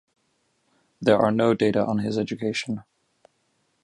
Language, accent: English, United States English